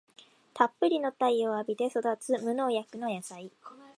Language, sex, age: Japanese, female, 19-29